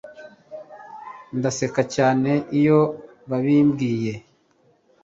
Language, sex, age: Kinyarwanda, male, 40-49